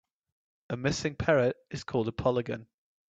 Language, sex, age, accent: English, male, 19-29, England English